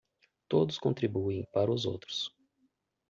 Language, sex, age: Portuguese, male, 30-39